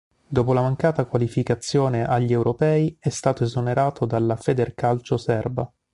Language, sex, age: Italian, male, 40-49